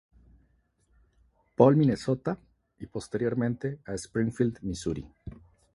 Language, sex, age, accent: Spanish, male, 30-39, México